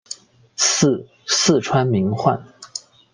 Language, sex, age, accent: Chinese, male, 19-29, 出生地：广东省